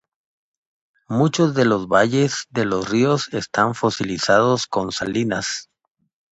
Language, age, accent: Spanish, 50-59, América central